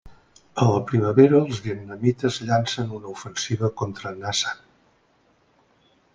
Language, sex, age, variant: Catalan, male, 60-69, Central